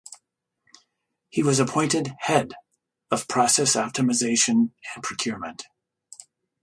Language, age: English, 70-79